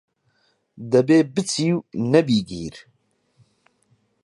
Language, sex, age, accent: Central Kurdish, male, 30-39, سۆرانی